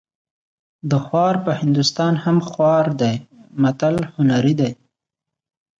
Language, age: Pashto, 19-29